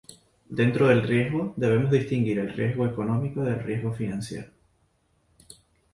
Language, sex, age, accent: Spanish, male, 19-29, España: Islas Canarias